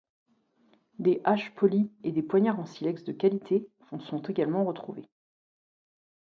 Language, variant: French, Français de métropole